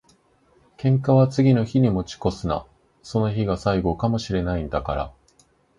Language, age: Japanese, 19-29